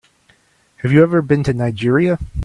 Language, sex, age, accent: English, male, 40-49, United States English